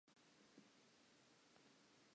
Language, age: Southern Sotho, 19-29